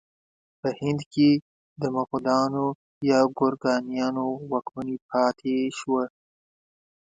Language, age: Pashto, 19-29